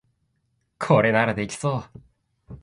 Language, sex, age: Japanese, male, 19-29